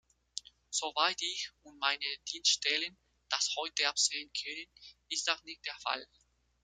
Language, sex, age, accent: German, male, 19-29, Deutschland Deutsch